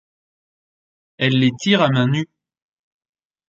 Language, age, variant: French, 30-39, Français de métropole